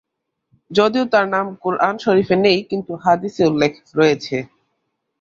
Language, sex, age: Bengali, male, under 19